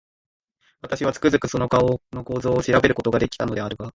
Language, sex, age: Japanese, male, 19-29